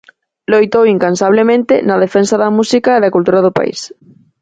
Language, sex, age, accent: Galician, female, 19-29, Central (gheada)